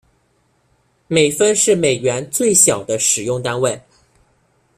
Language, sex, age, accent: Chinese, male, under 19, 出生地：江西省